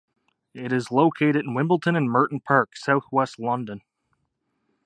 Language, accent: English, Canadian English